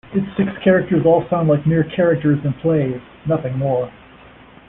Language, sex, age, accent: English, male, 50-59, United States English